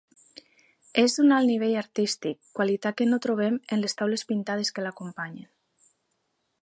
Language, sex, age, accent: Catalan, female, 30-39, valencià